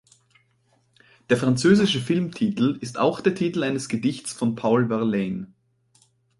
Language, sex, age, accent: German, male, 19-29, Österreichisches Deutsch